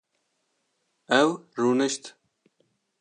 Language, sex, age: Kurdish, male, under 19